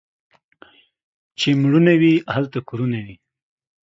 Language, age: Pashto, 19-29